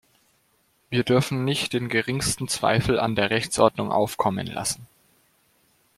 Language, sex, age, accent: German, male, under 19, Deutschland Deutsch